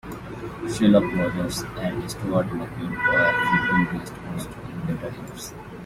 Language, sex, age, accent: English, male, 19-29, United States English